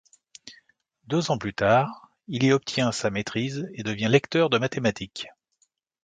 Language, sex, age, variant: French, male, 50-59, Français de métropole